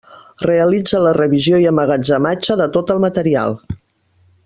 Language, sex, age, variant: Catalan, female, 60-69, Central